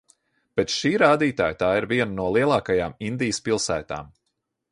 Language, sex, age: Latvian, male, 40-49